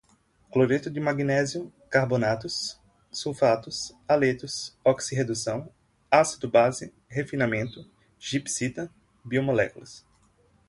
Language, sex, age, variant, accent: Portuguese, male, 19-29, Portuguese (Brasil), Nordestino